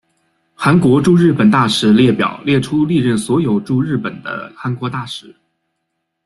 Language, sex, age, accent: Chinese, male, 30-39, 出生地：北京市